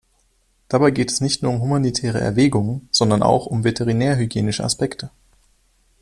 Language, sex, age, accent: German, male, 19-29, Deutschland Deutsch